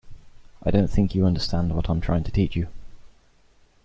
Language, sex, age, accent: English, male, 19-29, England English